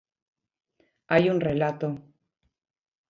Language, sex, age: Galician, female, 60-69